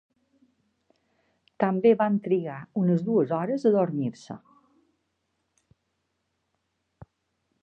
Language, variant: Catalan, Balear